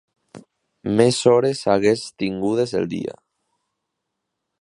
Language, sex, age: Catalan, male, under 19